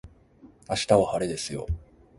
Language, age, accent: Japanese, 30-39, 関西